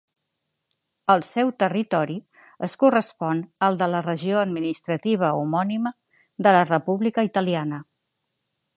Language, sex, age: Catalan, female, 50-59